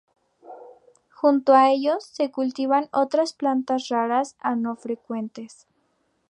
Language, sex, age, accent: Spanish, female, 19-29, México